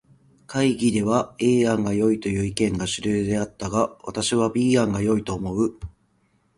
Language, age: Japanese, 30-39